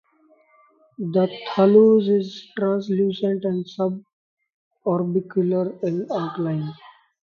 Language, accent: English, India and South Asia (India, Pakistan, Sri Lanka)